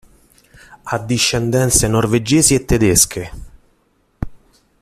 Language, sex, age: Italian, male, 40-49